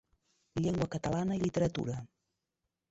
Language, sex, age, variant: Catalan, female, 50-59, Central